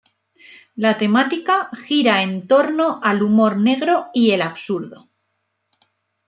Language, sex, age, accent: Spanish, female, 19-29, España: Norte peninsular (Asturias, Castilla y León, Cantabria, País Vasco, Navarra, Aragón, La Rioja, Guadalajara, Cuenca)